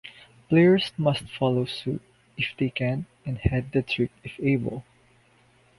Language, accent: English, Filipino